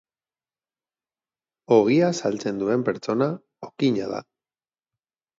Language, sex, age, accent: Basque, male, 30-39, Batua